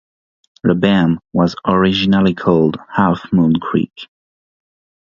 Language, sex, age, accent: English, male, 30-39, United States English; England English